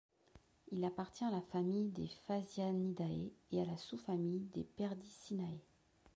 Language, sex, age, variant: French, female, 50-59, Français de métropole